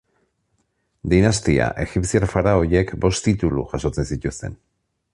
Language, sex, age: Basque, male, 50-59